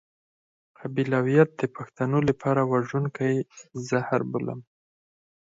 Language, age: Pashto, 30-39